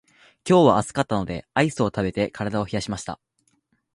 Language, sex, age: Japanese, male, 19-29